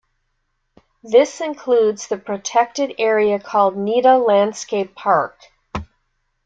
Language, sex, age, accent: English, female, 50-59, United States English